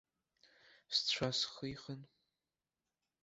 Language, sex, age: Abkhazian, male, under 19